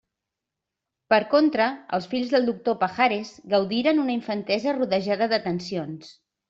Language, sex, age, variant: Catalan, female, 50-59, Central